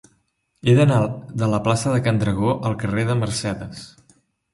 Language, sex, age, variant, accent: Catalan, male, under 19, Central, central